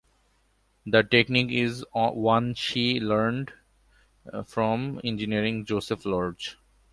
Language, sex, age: English, male, 19-29